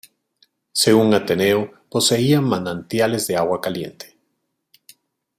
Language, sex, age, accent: Spanish, male, 40-49, Andino-Pacífico: Colombia, Perú, Ecuador, oeste de Bolivia y Venezuela andina